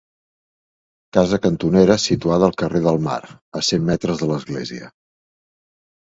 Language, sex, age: Catalan, male, 50-59